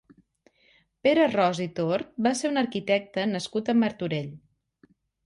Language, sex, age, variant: Catalan, female, 30-39, Central